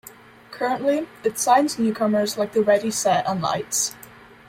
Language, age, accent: English, under 19, Scottish English